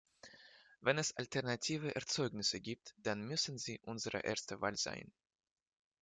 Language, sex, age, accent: German, male, 19-29, Russisch Deutsch